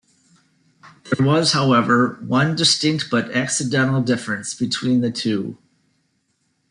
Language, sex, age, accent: English, male, 50-59, United States English